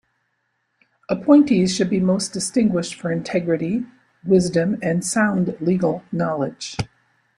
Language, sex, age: English, female, 60-69